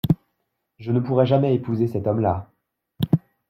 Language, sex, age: French, male, 19-29